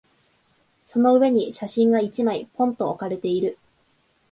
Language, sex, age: Japanese, female, 19-29